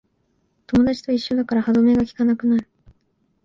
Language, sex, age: Japanese, female, 19-29